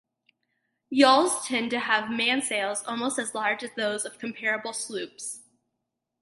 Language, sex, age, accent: English, female, under 19, United States English